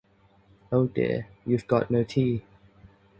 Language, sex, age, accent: English, male, 19-29, England English